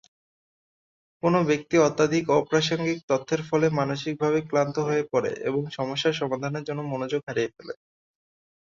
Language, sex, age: Bengali, male, 19-29